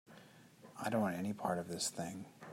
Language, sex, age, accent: English, male, 30-39, United States English